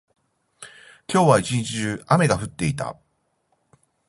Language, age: Japanese, 50-59